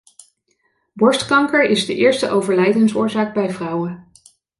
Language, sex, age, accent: Dutch, female, 40-49, Nederlands Nederlands